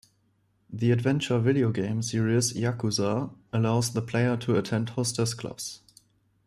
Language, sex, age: English, male, 19-29